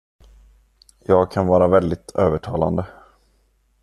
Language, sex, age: Swedish, male, 30-39